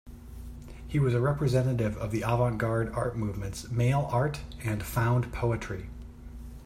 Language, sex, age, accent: English, male, 40-49, United States English